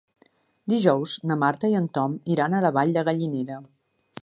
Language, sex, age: Catalan, female, 50-59